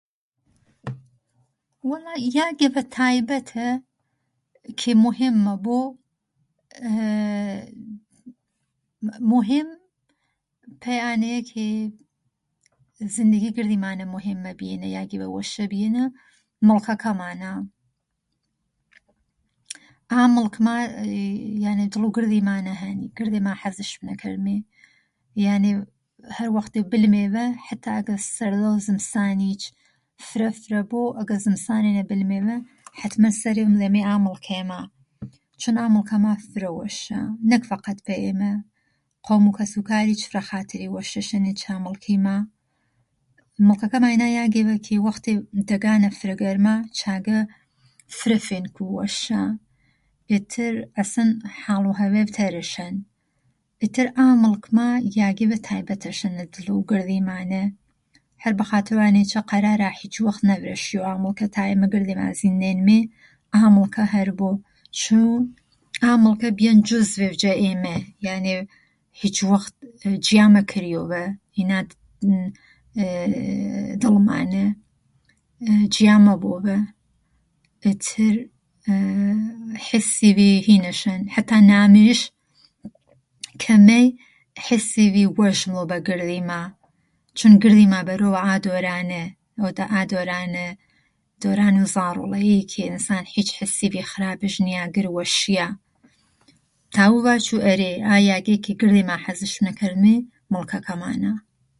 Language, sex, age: Gurani, female, 40-49